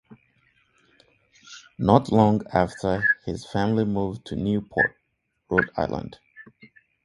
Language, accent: English, United States English